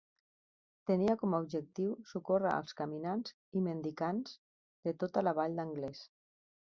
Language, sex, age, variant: Catalan, female, 50-59, Central